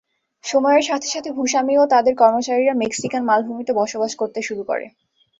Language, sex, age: Bengali, female, 19-29